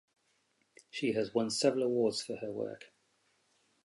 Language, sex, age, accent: English, male, 40-49, England English